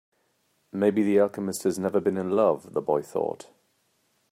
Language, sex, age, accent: English, male, 30-39, England English